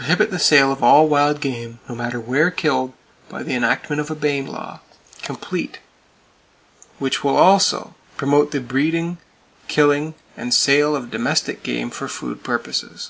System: none